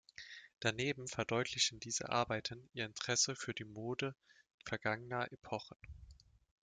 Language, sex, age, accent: German, male, 19-29, Deutschland Deutsch